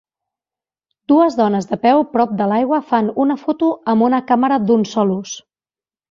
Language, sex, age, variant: Catalan, female, 40-49, Central